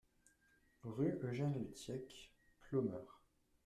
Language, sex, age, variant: French, male, under 19, Français de métropole